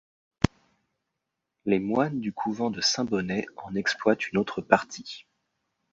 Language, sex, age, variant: French, male, 30-39, Français de métropole